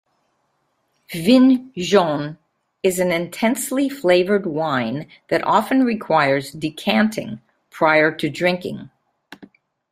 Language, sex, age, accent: English, female, 70-79, United States English